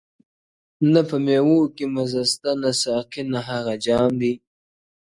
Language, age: Pashto, 19-29